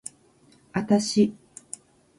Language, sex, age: Japanese, female, 60-69